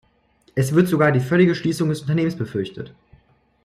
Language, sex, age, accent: German, male, under 19, Deutschland Deutsch